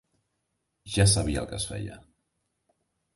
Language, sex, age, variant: Catalan, male, 40-49, Central